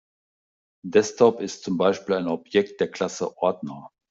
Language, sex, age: German, male, 50-59